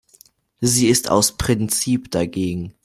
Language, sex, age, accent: German, male, under 19, Deutschland Deutsch